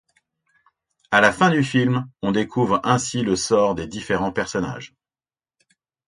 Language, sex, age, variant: French, male, 40-49, Français de métropole